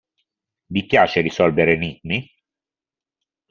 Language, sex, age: Italian, male, 50-59